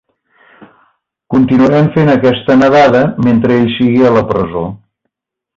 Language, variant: Catalan, Central